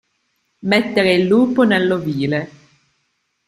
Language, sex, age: Italian, female, 30-39